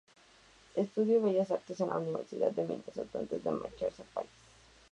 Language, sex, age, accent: Spanish, female, under 19, México